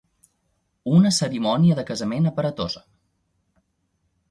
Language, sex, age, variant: Catalan, male, 19-29, Central